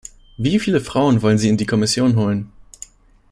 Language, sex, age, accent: German, male, 19-29, Deutschland Deutsch